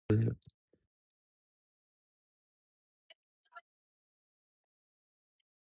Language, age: English, 19-29